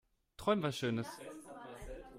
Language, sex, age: German, male, 19-29